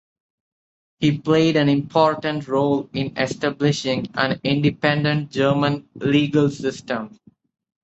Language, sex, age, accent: English, male, 19-29, India and South Asia (India, Pakistan, Sri Lanka)